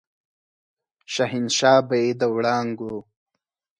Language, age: Pashto, 19-29